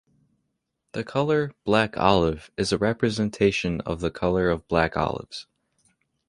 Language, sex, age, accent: English, male, under 19, United States English